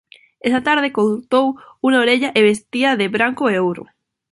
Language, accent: Galician, Neofalante